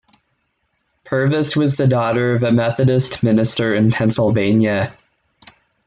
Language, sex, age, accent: English, male, under 19, United States English